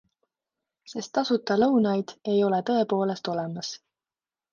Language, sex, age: Estonian, female, 30-39